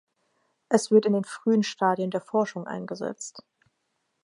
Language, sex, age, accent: German, female, 19-29, Deutschland Deutsch